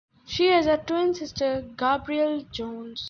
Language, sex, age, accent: English, male, under 19, India and South Asia (India, Pakistan, Sri Lanka)